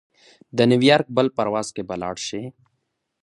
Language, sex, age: Pashto, male, under 19